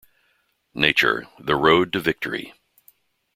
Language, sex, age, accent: English, male, 60-69, United States English